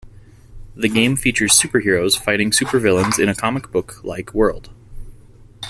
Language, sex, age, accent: English, male, 19-29, United States English